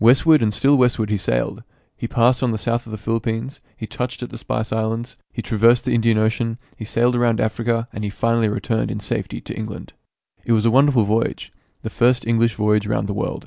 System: none